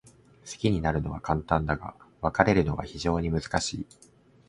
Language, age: Japanese, 19-29